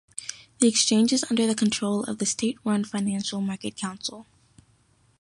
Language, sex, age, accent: English, female, 19-29, United States English